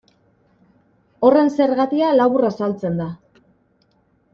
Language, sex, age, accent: Basque, female, 30-39, Mendebalekoa (Araba, Bizkaia, Gipuzkoako mendebaleko herri batzuk)